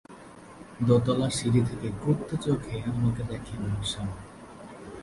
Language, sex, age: Bengali, male, 19-29